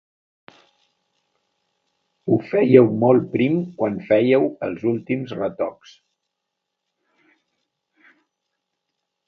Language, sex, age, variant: Catalan, male, 60-69, Central